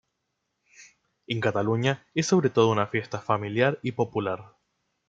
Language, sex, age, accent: Spanish, male, 19-29, Caribe: Cuba, Venezuela, Puerto Rico, República Dominicana, Panamá, Colombia caribeña, México caribeño, Costa del golfo de México